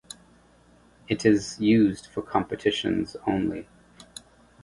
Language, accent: English, England English